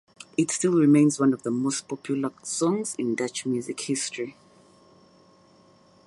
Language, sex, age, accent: English, female, 30-39, United States English